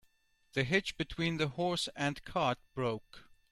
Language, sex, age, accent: English, male, 40-49, England English